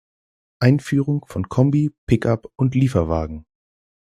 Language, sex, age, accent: German, male, 19-29, Deutschland Deutsch